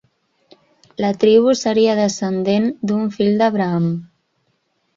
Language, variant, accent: Catalan, Central, central